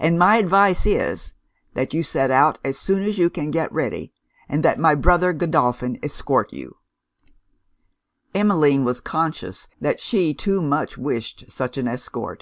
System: none